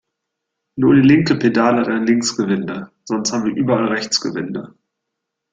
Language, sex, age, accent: German, male, 30-39, Deutschland Deutsch